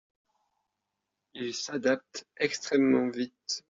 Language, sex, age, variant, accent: French, male, 30-39, Français d'Europe, Français de Suisse